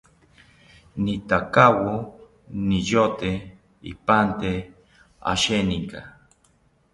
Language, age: South Ucayali Ashéninka, 40-49